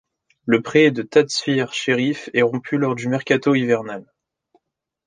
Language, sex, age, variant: French, male, 19-29, Français de métropole